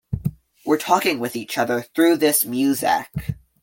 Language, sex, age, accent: English, male, under 19, Canadian English